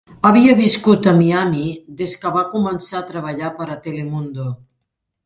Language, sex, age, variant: Catalan, female, 60-69, Central